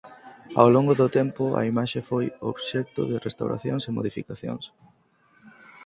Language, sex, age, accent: Galician, male, 19-29, Normativo (estándar)